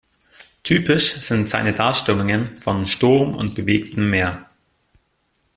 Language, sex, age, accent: German, male, 19-29, Deutschland Deutsch